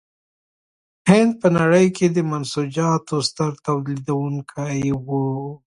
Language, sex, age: Pashto, female, 30-39